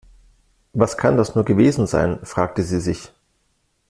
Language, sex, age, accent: German, male, 40-49, Deutschland Deutsch